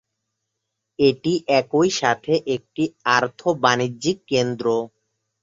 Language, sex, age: Bengali, male, 19-29